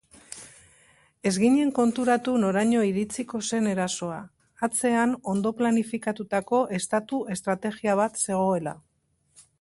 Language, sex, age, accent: Basque, female, 60-69, Mendebalekoa (Araba, Bizkaia, Gipuzkoako mendebaleko herri batzuk)